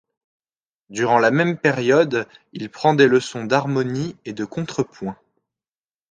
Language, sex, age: French, male, 19-29